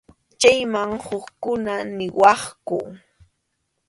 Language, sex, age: Arequipa-La Unión Quechua, female, 30-39